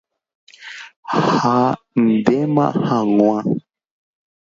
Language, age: Guarani, 19-29